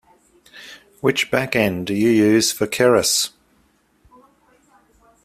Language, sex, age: English, male, 50-59